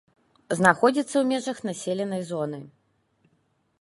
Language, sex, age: Belarusian, female, 30-39